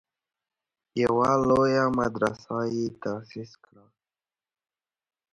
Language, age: Pashto, under 19